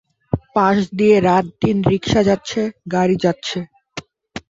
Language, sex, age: Bengali, male, 19-29